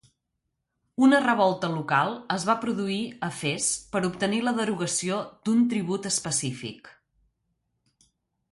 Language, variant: Catalan, Central